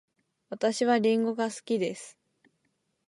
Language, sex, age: Japanese, female, 19-29